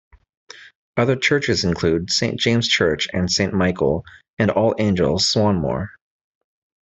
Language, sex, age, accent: English, male, 30-39, United States English